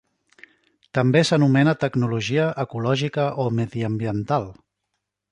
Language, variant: Catalan, Central